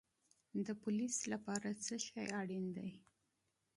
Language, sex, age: Pashto, female, 30-39